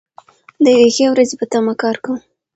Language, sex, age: Pashto, female, 19-29